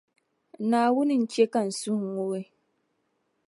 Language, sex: Dagbani, female